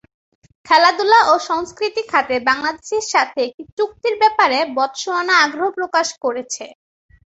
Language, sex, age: Bengali, female, under 19